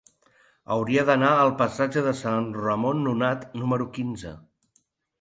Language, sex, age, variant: Catalan, male, 50-59, Central